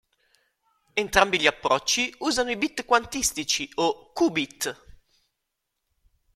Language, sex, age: Italian, male, 30-39